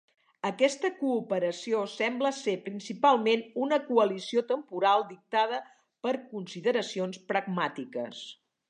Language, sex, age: Catalan, female, 60-69